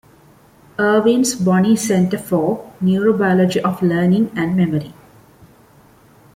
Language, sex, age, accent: English, female, 19-29, India and South Asia (India, Pakistan, Sri Lanka)